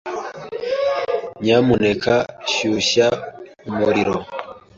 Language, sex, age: Kinyarwanda, male, 19-29